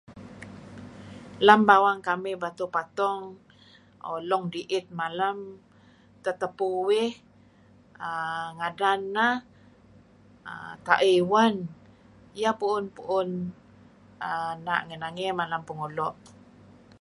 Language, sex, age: Kelabit, female, 60-69